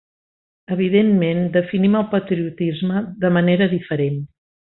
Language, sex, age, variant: Catalan, female, 60-69, Central